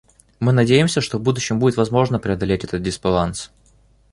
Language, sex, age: Russian, male, 19-29